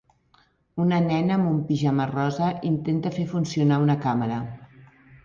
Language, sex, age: Catalan, female, 50-59